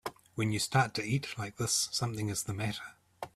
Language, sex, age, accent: English, male, 30-39, New Zealand English